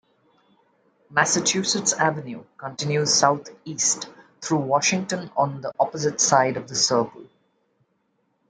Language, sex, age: English, female, 30-39